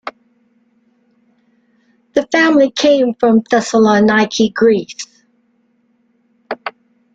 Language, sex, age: English, female, 60-69